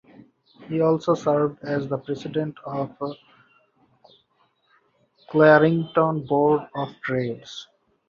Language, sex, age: English, male, 19-29